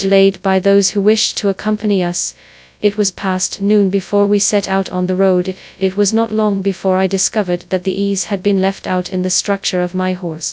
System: TTS, FastPitch